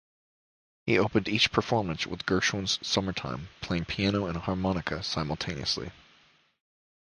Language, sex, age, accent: English, male, 19-29, United States English